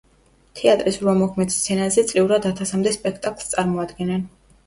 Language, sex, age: Georgian, female, under 19